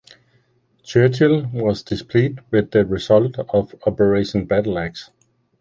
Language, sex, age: English, male, 40-49